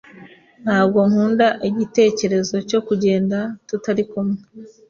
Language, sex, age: Kinyarwanda, female, 40-49